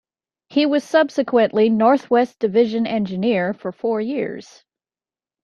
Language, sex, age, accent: English, female, 19-29, United States English